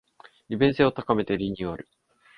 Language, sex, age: Japanese, male, 19-29